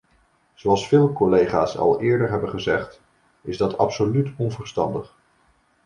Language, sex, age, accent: Dutch, male, 19-29, Nederlands Nederlands